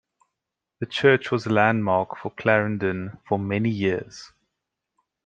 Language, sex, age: English, male, 19-29